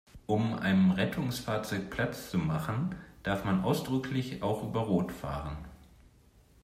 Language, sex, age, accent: German, male, 19-29, Deutschland Deutsch